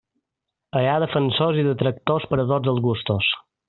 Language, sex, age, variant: Catalan, male, 19-29, Balear